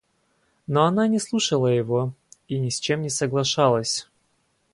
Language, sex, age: Russian, male, 19-29